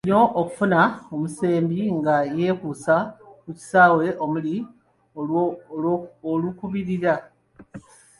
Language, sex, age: Ganda, male, 19-29